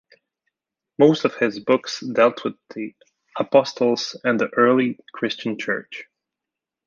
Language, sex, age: English, male, 19-29